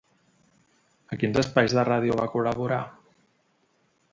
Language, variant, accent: Catalan, Central, central